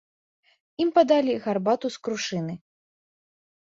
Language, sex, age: Belarusian, female, 19-29